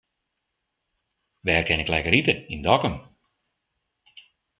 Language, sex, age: Western Frisian, male, 50-59